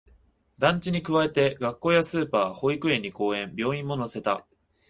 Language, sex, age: Japanese, male, 19-29